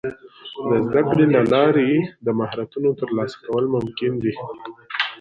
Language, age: Pashto, 19-29